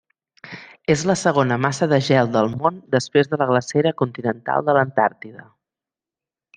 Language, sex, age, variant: Catalan, female, 40-49, Central